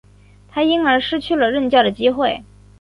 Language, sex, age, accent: Chinese, female, 19-29, 出生地：广东省